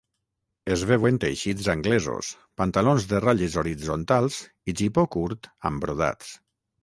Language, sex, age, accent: Catalan, male, 40-49, valencià